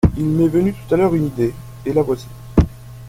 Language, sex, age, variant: French, male, 19-29, Français de métropole